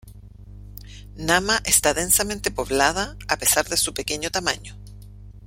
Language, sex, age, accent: Spanish, female, 50-59, Chileno: Chile, Cuyo